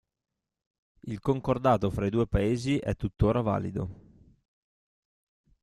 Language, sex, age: Italian, male, 30-39